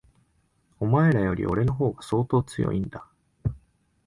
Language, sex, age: Japanese, male, 19-29